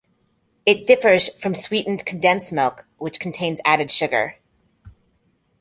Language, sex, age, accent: English, female, 40-49, United States English